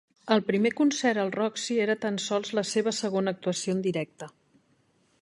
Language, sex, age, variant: Catalan, female, 50-59, Central